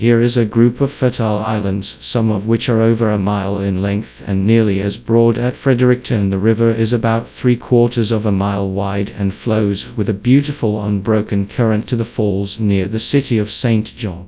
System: TTS, FastPitch